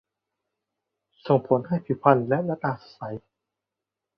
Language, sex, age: Thai, male, 19-29